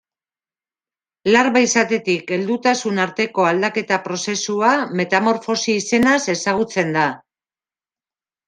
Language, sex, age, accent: Basque, male, 19-29, Mendebalekoa (Araba, Bizkaia, Gipuzkoako mendebaleko herri batzuk)